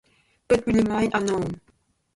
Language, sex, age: English, female, 19-29